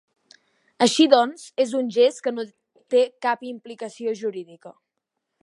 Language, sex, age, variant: Catalan, male, under 19, Central